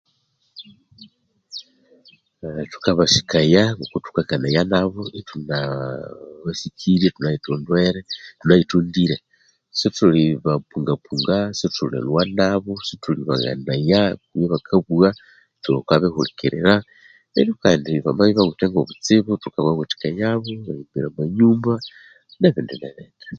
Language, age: Konzo, 50-59